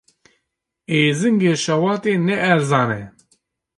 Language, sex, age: Kurdish, male, 30-39